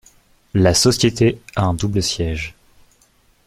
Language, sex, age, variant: French, male, 19-29, Français de métropole